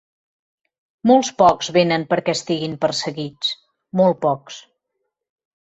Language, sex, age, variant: Catalan, female, 40-49, Central